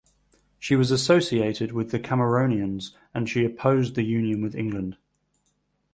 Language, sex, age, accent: English, male, 19-29, England English